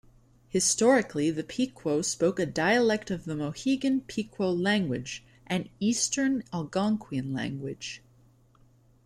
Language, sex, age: English, female, 19-29